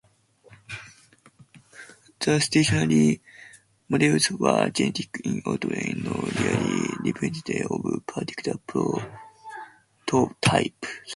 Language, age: English, under 19